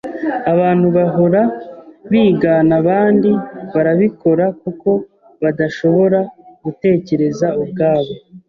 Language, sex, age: Kinyarwanda, male, 30-39